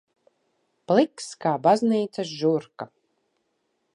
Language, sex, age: Latvian, female, 40-49